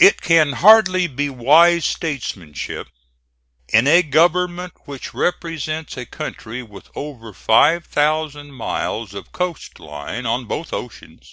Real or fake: real